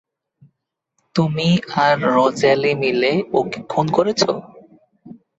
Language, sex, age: Bengali, male, 19-29